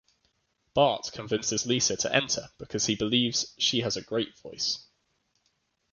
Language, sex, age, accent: English, male, 19-29, England English